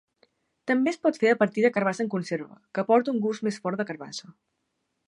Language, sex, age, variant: Catalan, female, under 19, Central